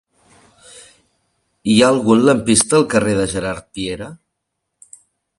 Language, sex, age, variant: Catalan, male, 40-49, Central